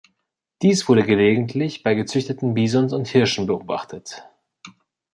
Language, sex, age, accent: German, male, 19-29, Deutschland Deutsch